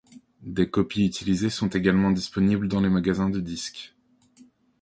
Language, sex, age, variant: French, male, 19-29, Français de métropole